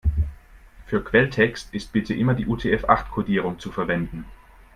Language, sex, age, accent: German, male, 19-29, Deutschland Deutsch